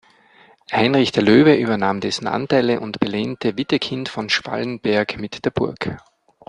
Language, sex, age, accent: German, male, 40-49, Österreichisches Deutsch